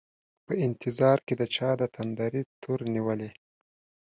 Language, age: Pashto, 19-29